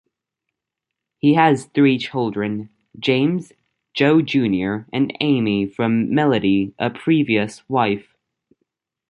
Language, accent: English, United States English